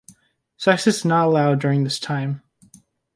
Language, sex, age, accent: English, male, under 19, United States English